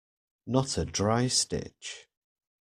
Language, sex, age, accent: English, male, 30-39, England English